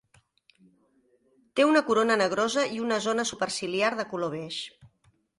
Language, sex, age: Catalan, female, 40-49